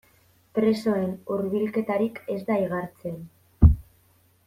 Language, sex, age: Basque, female, 19-29